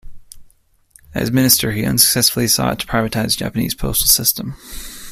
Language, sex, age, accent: English, male, 19-29, United States English